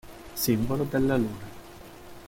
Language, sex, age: Italian, male, 19-29